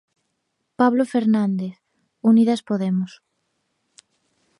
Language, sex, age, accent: Galician, female, 30-39, Normativo (estándar)